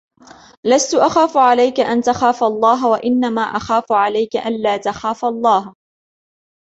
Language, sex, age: Arabic, female, 19-29